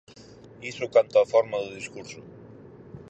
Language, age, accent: Galician, 19-29, Central (gheada)